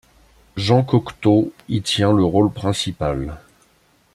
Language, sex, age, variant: French, male, 50-59, Français de métropole